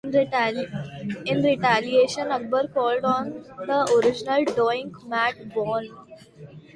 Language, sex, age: English, female, under 19